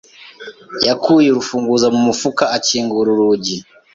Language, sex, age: Kinyarwanda, male, 19-29